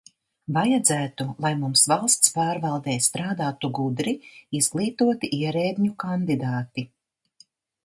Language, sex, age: Latvian, female, 60-69